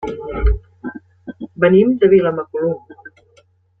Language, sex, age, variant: Catalan, female, 60-69, Central